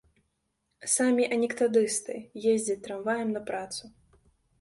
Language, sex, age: Belarusian, female, 19-29